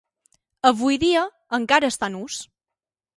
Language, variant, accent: Catalan, Balear, balear